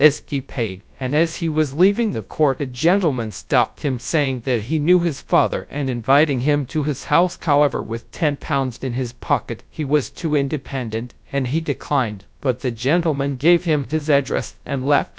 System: TTS, GradTTS